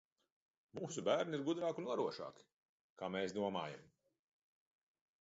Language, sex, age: Latvian, male, 40-49